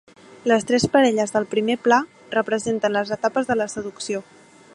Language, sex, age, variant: Catalan, female, 19-29, Central